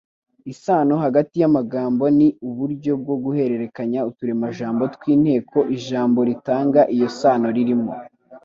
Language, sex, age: Kinyarwanda, male, under 19